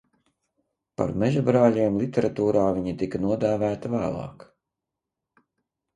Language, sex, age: Latvian, male, 50-59